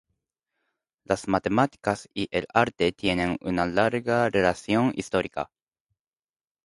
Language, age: Spanish, 19-29